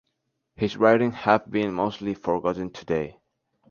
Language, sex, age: English, male, 19-29